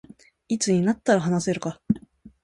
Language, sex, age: Japanese, female, 19-29